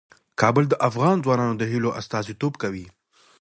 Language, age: Pashto, 19-29